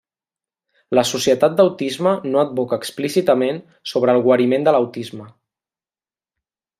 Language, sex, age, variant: Catalan, male, 19-29, Central